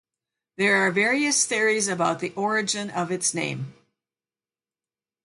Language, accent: English, United States English